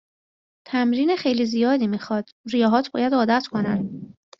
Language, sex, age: Persian, female, 30-39